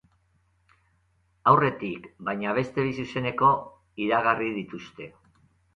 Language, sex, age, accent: Basque, male, 50-59, Mendebalekoa (Araba, Bizkaia, Gipuzkoako mendebaleko herri batzuk)